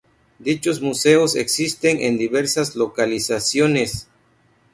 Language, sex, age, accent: Spanish, male, 30-39, México